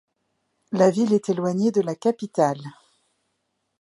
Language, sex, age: French, female, 50-59